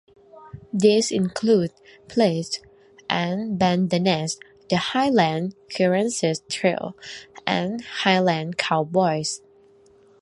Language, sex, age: English, female, 19-29